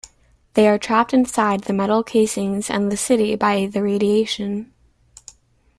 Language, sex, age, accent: English, female, under 19, United States English